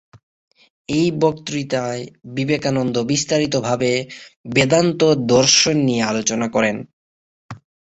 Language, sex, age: Bengali, male, 19-29